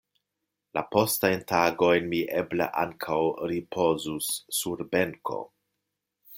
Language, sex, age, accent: Esperanto, male, 50-59, Internacia